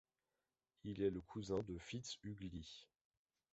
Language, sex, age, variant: French, male, 30-39, Français de métropole